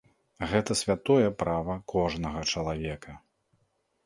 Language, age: Belarusian, 30-39